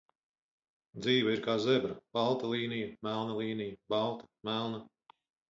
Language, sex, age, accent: Latvian, male, 50-59, Vidus dialekts